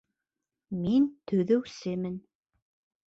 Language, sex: Bashkir, female